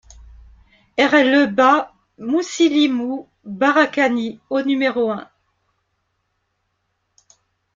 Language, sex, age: French, female, 50-59